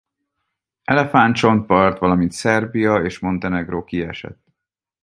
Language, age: Hungarian, 40-49